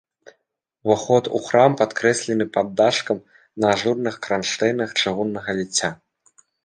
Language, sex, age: Belarusian, male, 19-29